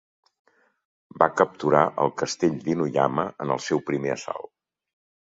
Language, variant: Catalan, Central